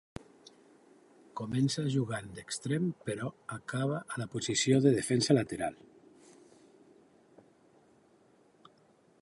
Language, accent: Catalan, Lleida